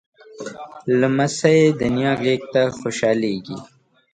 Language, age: Pashto, 19-29